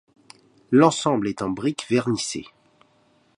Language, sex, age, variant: French, male, 40-49, Français de métropole